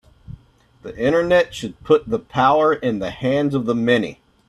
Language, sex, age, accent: English, male, 40-49, United States English